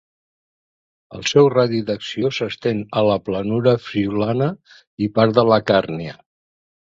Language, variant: Catalan, Central